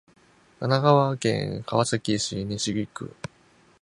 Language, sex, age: Japanese, male, 19-29